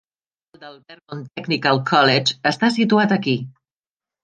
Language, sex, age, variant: Catalan, female, 50-59, Central